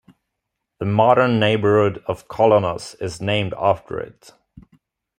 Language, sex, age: English, male, 19-29